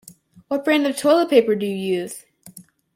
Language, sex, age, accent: English, male, under 19, United States English